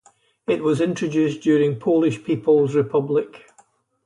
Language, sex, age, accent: English, male, 70-79, Scottish English